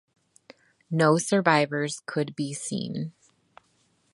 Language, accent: English, United States English